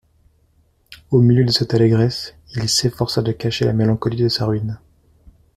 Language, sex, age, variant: French, male, 30-39, Français de métropole